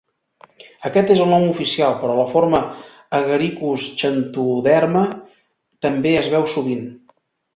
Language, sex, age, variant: Catalan, male, 30-39, Central